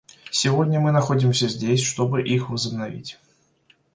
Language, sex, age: Russian, male, 19-29